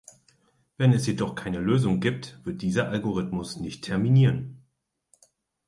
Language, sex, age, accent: German, male, 40-49, Deutschland Deutsch; Hochdeutsch